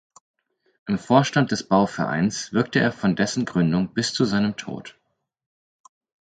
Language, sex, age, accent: German, male, 19-29, Deutschland Deutsch; Hochdeutsch